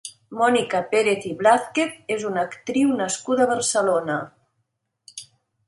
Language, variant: Catalan, Central